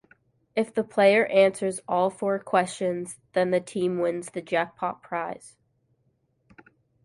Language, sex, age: English, female, 19-29